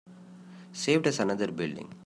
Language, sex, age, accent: English, male, 30-39, India and South Asia (India, Pakistan, Sri Lanka)